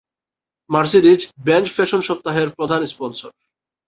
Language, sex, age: Bengali, male, 19-29